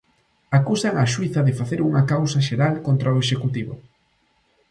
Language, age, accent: Galician, under 19, Normativo (estándar)